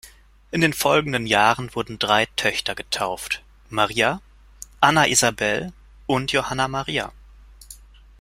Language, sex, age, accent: German, male, 30-39, Deutschland Deutsch